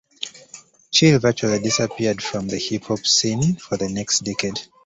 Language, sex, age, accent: English, male, 19-29, United States English